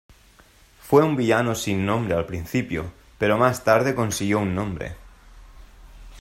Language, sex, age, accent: Spanish, male, 19-29, España: Centro-Sur peninsular (Madrid, Toledo, Castilla-La Mancha)